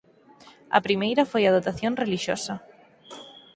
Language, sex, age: Galician, female, 19-29